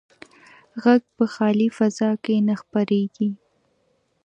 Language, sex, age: Pashto, female, 19-29